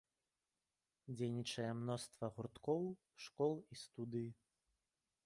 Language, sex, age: Belarusian, male, 19-29